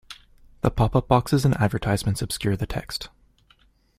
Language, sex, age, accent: English, male, 19-29, Canadian English